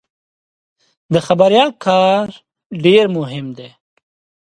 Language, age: Pashto, 19-29